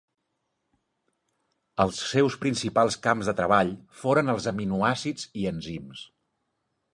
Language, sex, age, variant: Catalan, male, 40-49, Central